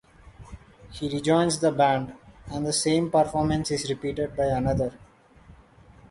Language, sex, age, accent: English, male, 19-29, India and South Asia (India, Pakistan, Sri Lanka)